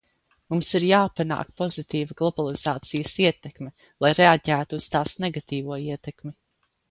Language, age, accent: Latvian, under 19, Vidzemes